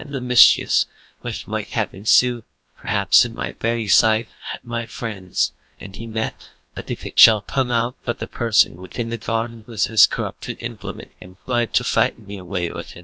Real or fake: fake